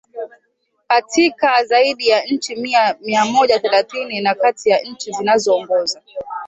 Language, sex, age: Swahili, female, 19-29